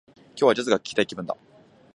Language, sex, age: Japanese, male, 19-29